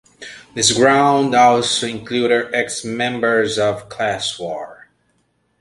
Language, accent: English, United States English